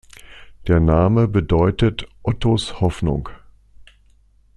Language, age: German, 60-69